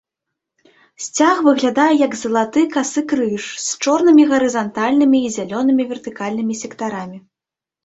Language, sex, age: Belarusian, female, 19-29